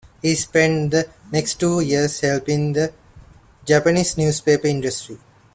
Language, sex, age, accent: English, male, 19-29, India and South Asia (India, Pakistan, Sri Lanka)